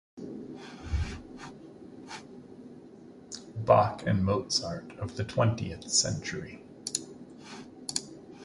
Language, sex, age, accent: English, male, 30-39, United States English